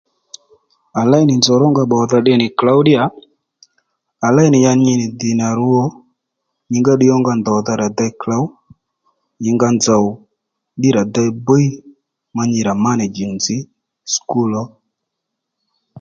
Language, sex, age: Lendu, male, 30-39